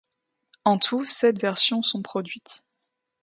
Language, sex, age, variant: French, female, 19-29, Français d'Europe